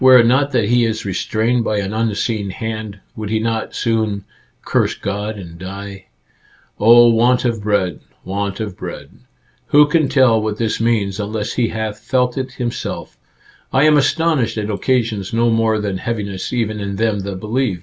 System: none